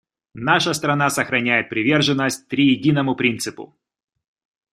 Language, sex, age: Russian, male, 30-39